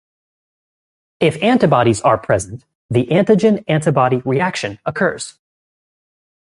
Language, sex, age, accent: English, male, 19-29, United States English